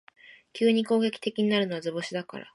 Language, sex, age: Japanese, female, 19-29